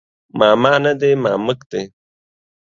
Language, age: Pashto, under 19